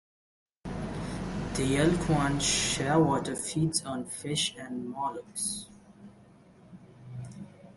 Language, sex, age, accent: English, male, 19-29, India and South Asia (India, Pakistan, Sri Lanka)